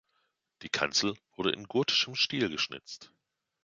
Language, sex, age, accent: German, male, 40-49, Deutschland Deutsch